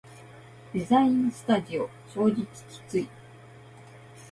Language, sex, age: Japanese, female, 19-29